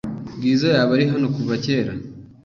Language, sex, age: Kinyarwanda, male, 19-29